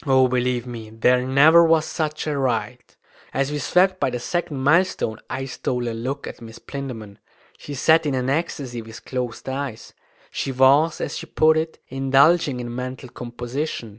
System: none